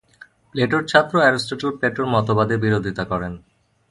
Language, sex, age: Bengali, male, 30-39